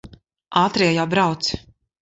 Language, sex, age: Latvian, female, 40-49